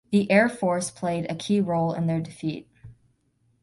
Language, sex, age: English, female, under 19